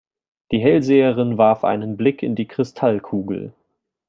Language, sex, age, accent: German, male, 19-29, Deutschland Deutsch